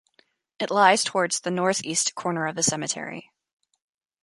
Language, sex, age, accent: English, female, 30-39, United States English